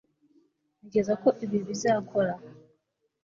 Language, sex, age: Kinyarwanda, female, 19-29